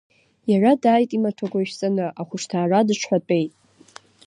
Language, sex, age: Abkhazian, female, 30-39